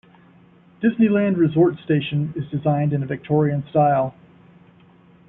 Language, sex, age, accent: English, male, 50-59, United States English